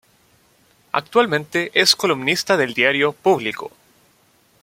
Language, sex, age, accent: Spanish, male, 19-29, Chileno: Chile, Cuyo